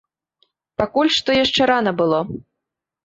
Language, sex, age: Belarusian, female, 19-29